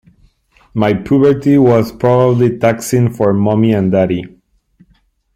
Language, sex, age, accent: English, male, 30-39, United States English